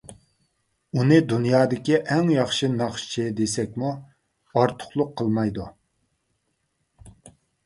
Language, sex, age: Uyghur, male, 40-49